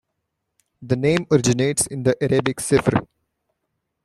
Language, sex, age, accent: English, male, 19-29, India and South Asia (India, Pakistan, Sri Lanka)